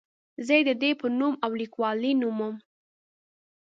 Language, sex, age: Pashto, female, 19-29